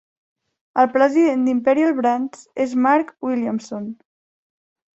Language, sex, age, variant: Catalan, female, under 19, Central